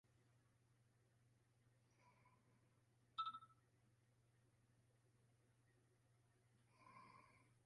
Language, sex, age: Bengali, male, 30-39